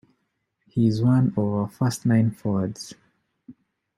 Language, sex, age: English, male, 30-39